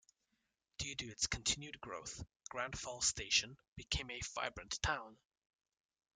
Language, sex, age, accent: English, male, 19-29, United States English